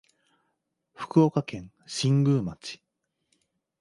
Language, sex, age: Japanese, male, 30-39